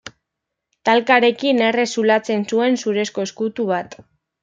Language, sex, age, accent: Basque, female, 19-29, Mendebalekoa (Araba, Bizkaia, Gipuzkoako mendebaleko herri batzuk)